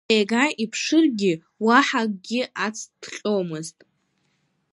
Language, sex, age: Abkhazian, female, under 19